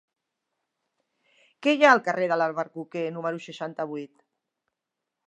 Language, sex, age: Catalan, female, 50-59